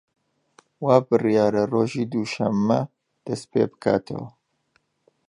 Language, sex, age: Central Kurdish, male, 30-39